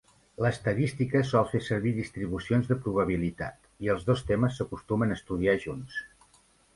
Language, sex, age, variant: Catalan, male, 50-59, Central